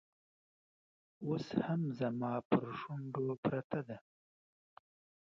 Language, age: Pashto, 19-29